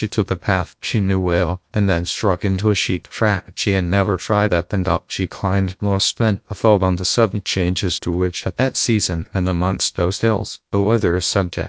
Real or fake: fake